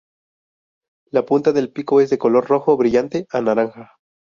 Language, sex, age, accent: Spanish, male, 19-29, México